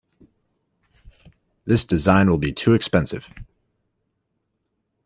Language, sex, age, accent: English, male, 19-29, United States English